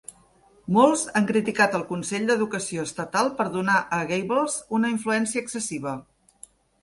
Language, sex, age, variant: Catalan, female, 50-59, Central